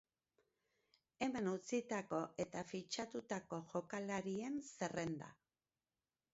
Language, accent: Basque, Erdialdekoa edo Nafarra (Gipuzkoa, Nafarroa)